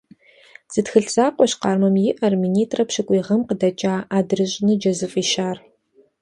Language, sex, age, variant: Kabardian, female, 30-39, Адыгэбзэ (Къэбэрдей, Кирил, псоми зэдай)